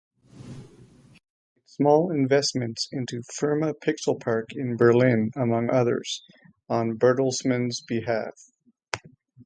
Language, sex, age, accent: English, male, 50-59, Canadian English